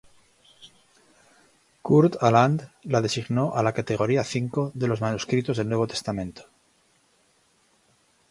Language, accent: Spanish, España: Norte peninsular (Asturias, Castilla y León, Cantabria, País Vasco, Navarra, Aragón, La Rioja, Guadalajara, Cuenca)